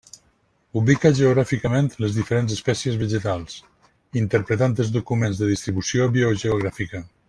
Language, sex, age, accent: Catalan, male, 50-59, valencià